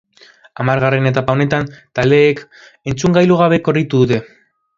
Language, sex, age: Basque, male, under 19